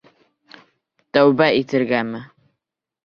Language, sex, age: Bashkir, male, under 19